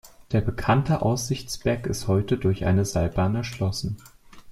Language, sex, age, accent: German, male, 19-29, Deutschland Deutsch